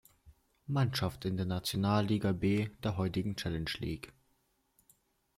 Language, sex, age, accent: German, male, under 19, Deutschland Deutsch